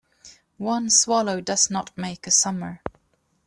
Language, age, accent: English, 19-29, England English